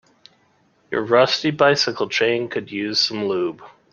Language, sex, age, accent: English, male, 30-39, United States English